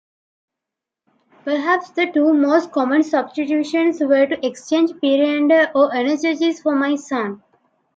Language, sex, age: English, female, 19-29